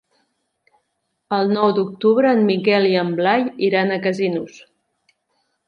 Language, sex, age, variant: Catalan, female, 40-49, Central